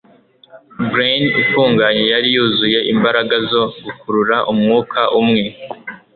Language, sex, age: Kinyarwanda, male, 19-29